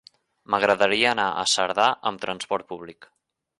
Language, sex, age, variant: Catalan, male, 19-29, Central